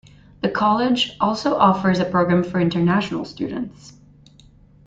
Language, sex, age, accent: English, female, 19-29, United States English